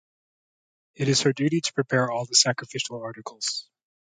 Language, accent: English, United States English